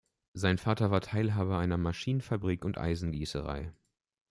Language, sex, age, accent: German, male, 19-29, Deutschland Deutsch